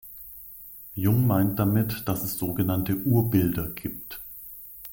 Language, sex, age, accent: German, male, 40-49, Deutschland Deutsch